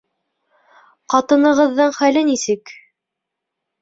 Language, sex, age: Bashkir, female, 19-29